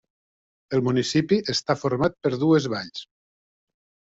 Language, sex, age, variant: Catalan, male, 40-49, Septentrional